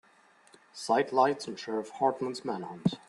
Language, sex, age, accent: English, male, 30-39, England English